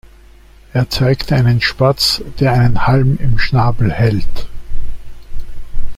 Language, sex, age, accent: German, male, 60-69, Österreichisches Deutsch